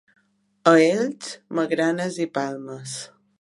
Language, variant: Catalan, Balear